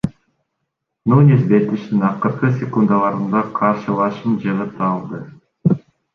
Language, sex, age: Kyrgyz, male, 19-29